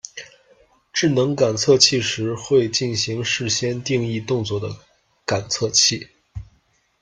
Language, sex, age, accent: Chinese, male, 19-29, 出生地：山东省